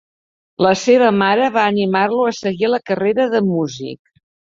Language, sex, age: Catalan, female, 60-69